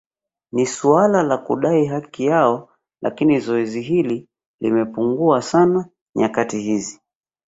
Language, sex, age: Swahili, male, 30-39